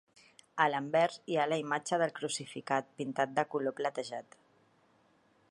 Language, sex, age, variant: Catalan, female, 40-49, Central